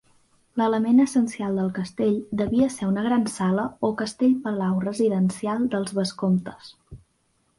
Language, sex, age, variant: Catalan, female, under 19, Central